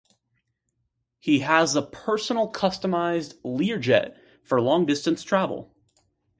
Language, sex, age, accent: English, male, 19-29, United States English